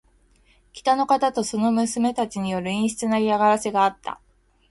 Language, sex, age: Japanese, female, 40-49